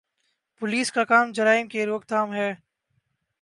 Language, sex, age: Urdu, male, 19-29